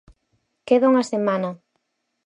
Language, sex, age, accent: Galician, female, 30-39, Normativo (estándar)